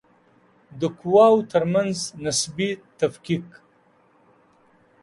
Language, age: Pashto, 50-59